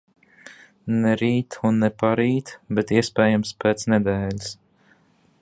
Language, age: Latvian, 19-29